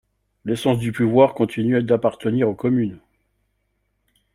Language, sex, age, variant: French, male, 40-49, Français de métropole